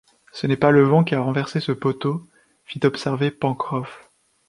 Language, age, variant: French, 19-29, Français de métropole